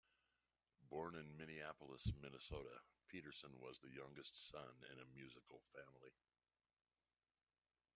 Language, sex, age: English, male, 60-69